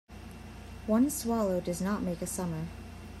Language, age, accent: English, 19-29, United States English